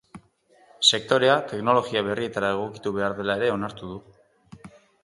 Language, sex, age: Basque, male, 40-49